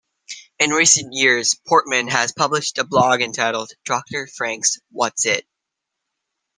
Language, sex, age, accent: English, male, under 19, United States English